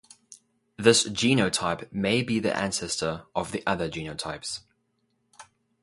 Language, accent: English, Southern African (South Africa, Zimbabwe, Namibia)